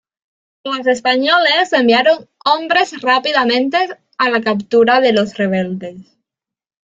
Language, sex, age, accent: Spanish, female, 19-29, España: Norte peninsular (Asturias, Castilla y León, Cantabria, País Vasco, Navarra, Aragón, La Rioja, Guadalajara, Cuenca)